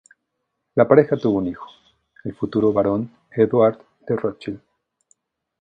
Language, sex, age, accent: Spanish, male, 40-49, México